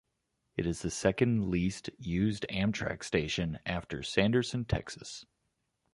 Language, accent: English, United States English